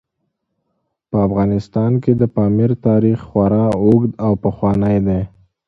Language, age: Pashto, 19-29